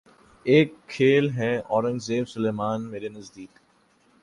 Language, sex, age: Urdu, male, 19-29